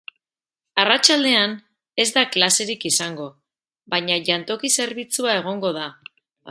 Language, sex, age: Basque, female, 40-49